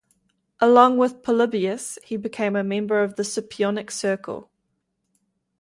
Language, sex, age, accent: English, female, 19-29, New Zealand English